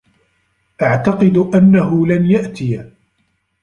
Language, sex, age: Arabic, male, 30-39